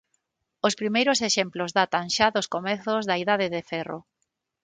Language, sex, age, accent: Galician, female, 40-49, Normativo (estándar); Neofalante